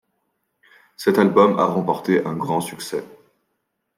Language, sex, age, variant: French, male, 19-29, Français de métropole